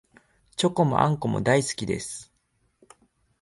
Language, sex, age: Japanese, male, 19-29